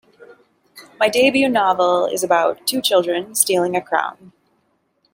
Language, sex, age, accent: English, female, 30-39, United States English